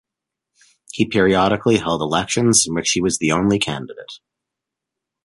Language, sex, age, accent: English, male, 30-39, Canadian English